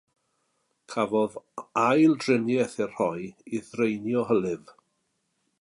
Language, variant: Welsh, South-Western Welsh